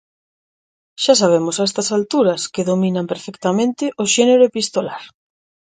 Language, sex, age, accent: Galician, female, 30-39, Central (gheada); Normativo (estándar)